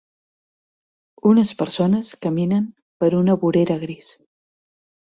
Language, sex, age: Catalan, female, 50-59